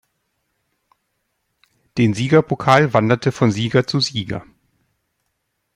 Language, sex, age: German, male, 40-49